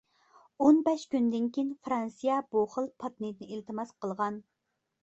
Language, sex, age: Uyghur, female, 19-29